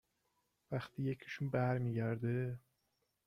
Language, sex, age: Persian, male, 30-39